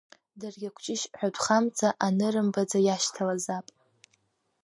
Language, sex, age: Abkhazian, female, under 19